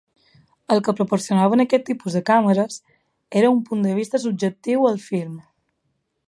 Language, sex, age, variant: Catalan, female, 19-29, Balear